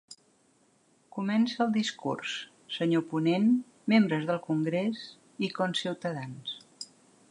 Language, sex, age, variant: Catalan, female, 60-69, Central